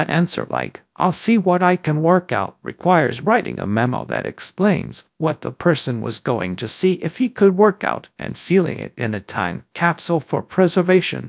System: TTS, GradTTS